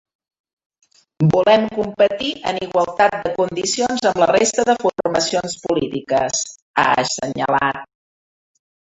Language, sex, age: Catalan, female, 50-59